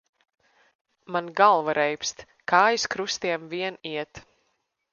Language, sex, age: Latvian, female, 19-29